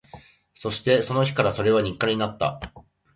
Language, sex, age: Japanese, male, 40-49